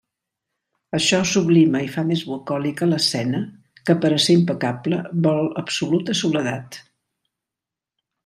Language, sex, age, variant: Catalan, female, 70-79, Central